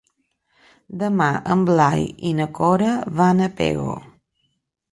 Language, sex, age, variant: Catalan, female, 50-59, Balear